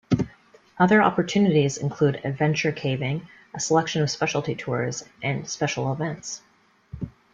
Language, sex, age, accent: English, female, 19-29, Canadian English